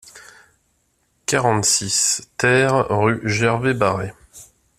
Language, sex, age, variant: French, male, 30-39, Français de métropole